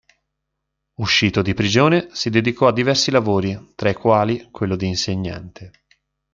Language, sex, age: Italian, male, 19-29